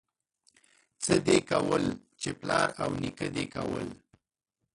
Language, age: Pashto, 40-49